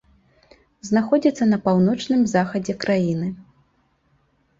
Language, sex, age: Belarusian, female, 19-29